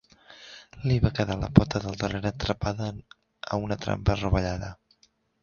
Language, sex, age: Catalan, male, under 19